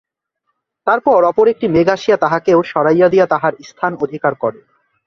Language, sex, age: Bengali, male, 19-29